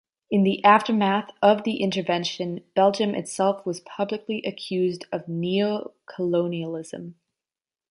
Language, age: English, under 19